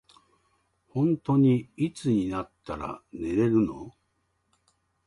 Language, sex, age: Japanese, male, 50-59